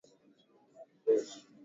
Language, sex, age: Swahili, male, 19-29